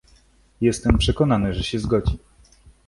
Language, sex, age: Polish, male, 19-29